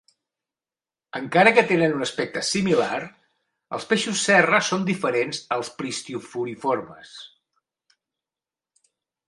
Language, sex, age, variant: Catalan, male, 60-69, Central